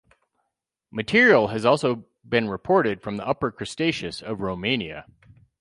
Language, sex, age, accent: English, male, 50-59, United States English